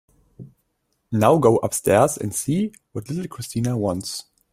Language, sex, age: English, male, 19-29